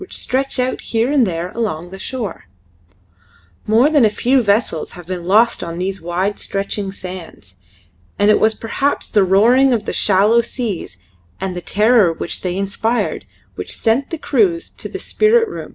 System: none